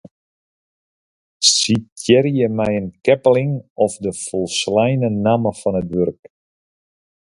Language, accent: Western Frisian, Wâldfrysk